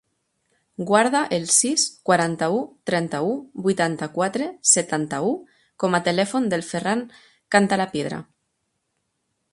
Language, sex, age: Catalan, female, 30-39